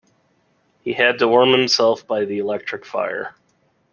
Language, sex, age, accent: English, male, 30-39, United States English